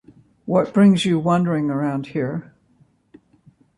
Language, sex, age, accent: English, female, 70-79, United States English